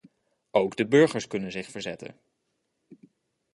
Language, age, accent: Dutch, 19-29, Nederlands Nederlands